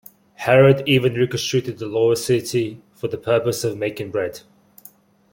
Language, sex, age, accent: English, male, 30-39, England English